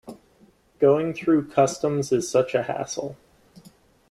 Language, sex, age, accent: English, male, 19-29, United States English